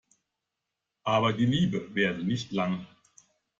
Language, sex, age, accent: German, male, 50-59, Deutschland Deutsch